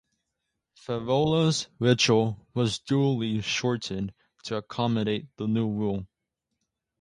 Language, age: English, under 19